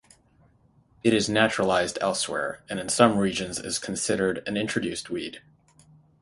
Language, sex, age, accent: English, male, 30-39, United States English; Canadian English